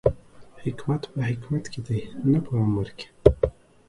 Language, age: Pashto, 19-29